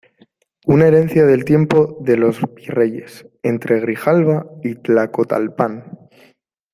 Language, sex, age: Spanish, male, 19-29